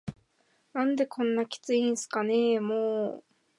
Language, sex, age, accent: Japanese, female, 19-29, 標準語